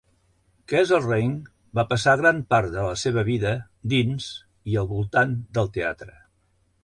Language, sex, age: Catalan, male, 80-89